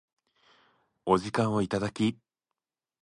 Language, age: Japanese, 19-29